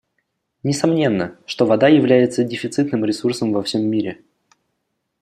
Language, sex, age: Russian, male, under 19